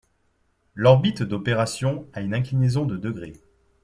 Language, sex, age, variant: French, male, 19-29, Français de métropole